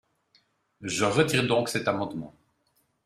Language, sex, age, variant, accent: French, male, 50-59, Français d'Europe, Français de Suisse